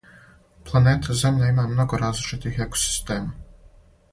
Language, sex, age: Serbian, male, 19-29